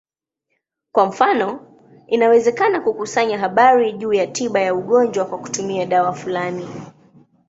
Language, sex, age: Swahili, female, 19-29